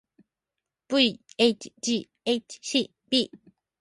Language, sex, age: Japanese, female, 19-29